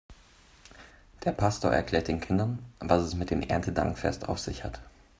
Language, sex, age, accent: German, male, 19-29, Deutschland Deutsch